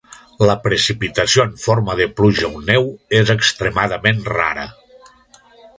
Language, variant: Catalan, Nord-Occidental